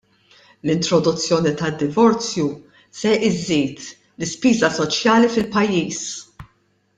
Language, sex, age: Maltese, female, 50-59